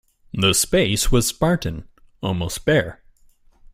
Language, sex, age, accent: English, male, 19-29, United States English